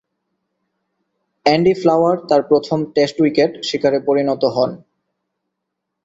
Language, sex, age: Bengali, male, 19-29